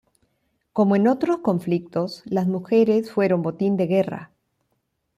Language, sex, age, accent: Spanish, female, 60-69, Andino-Pacífico: Colombia, Perú, Ecuador, oeste de Bolivia y Venezuela andina